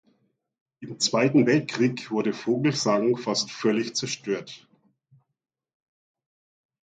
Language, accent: German, Deutschland Deutsch